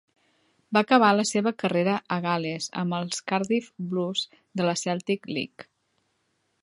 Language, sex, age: Catalan, female, 40-49